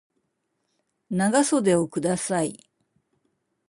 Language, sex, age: Japanese, female, 60-69